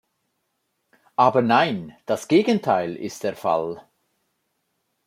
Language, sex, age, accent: German, male, 50-59, Schweizerdeutsch